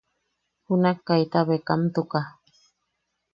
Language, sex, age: Yaqui, female, 30-39